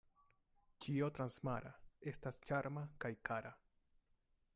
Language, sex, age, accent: Esperanto, male, 19-29, Internacia